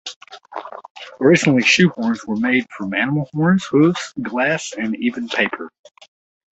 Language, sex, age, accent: English, male, 30-39, United States English